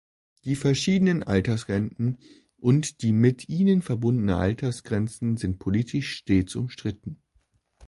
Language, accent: German, Deutschland Deutsch